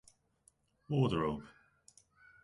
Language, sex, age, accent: English, male, 30-39, England English